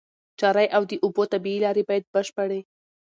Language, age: Pashto, 19-29